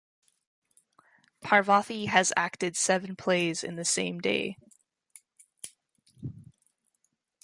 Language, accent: English, Canadian English